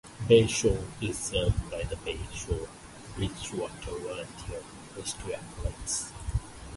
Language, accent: English, Filipino